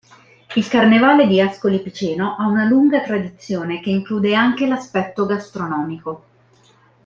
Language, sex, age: Italian, female, 30-39